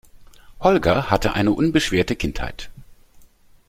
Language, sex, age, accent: German, male, 50-59, Deutschland Deutsch